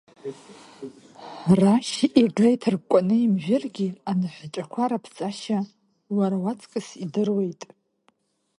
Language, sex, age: Abkhazian, female, 30-39